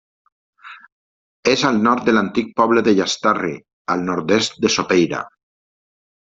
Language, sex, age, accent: Catalan, male, 50-59, valencià